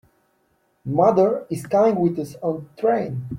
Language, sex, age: English, male, 19-29